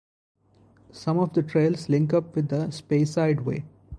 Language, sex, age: English, male, 40-49